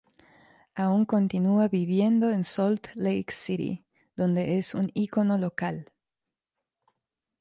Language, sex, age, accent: Spanish, female, 40-49, México; Andino-Pacífico: Colombia, Perú, Ecuador, oeste de Bolivia y Venezuela andina